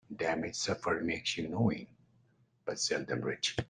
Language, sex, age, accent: English, male, 50-59, India and South Asia (India, Pakistan, Sri Lanka)